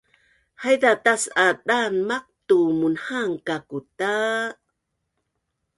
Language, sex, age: Bunun, female, 60-69